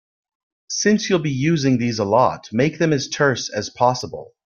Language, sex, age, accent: English, male, 40-49, Canadian English